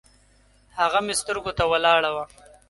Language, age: Pashto, 19-29